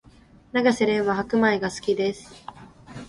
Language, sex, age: Japanese, female, 19-29